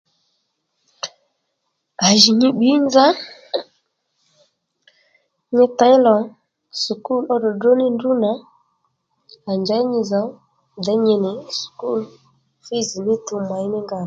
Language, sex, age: Lendu, female, 30-39